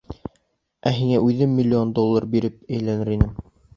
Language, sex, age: Bashkir, male, 19-29